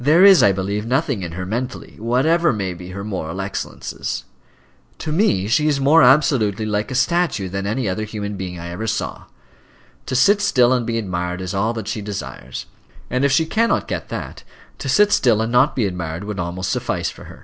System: none